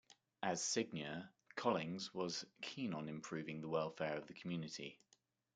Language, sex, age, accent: English, male, 30-39, England English